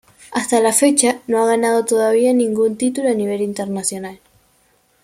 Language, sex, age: Spanish, female, under 19